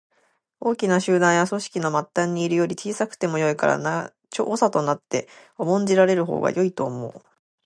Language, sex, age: Japanese, female, under 19